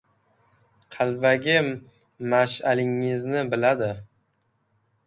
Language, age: Uzbek, 19-29